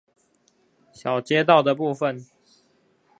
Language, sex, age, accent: Chinese, male, 19-29, 出生地：臺北市; 出生地：新北市